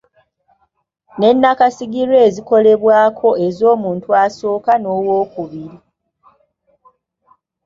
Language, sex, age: Ganda, female, 30-39